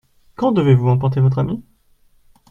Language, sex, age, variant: French, male, 19-29, Français de métropole